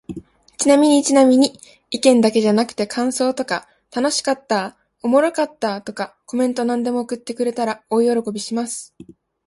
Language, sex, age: Japanese, female, 19-29